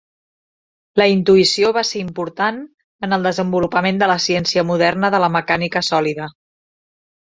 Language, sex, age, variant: Catalan, female, 40-49, Central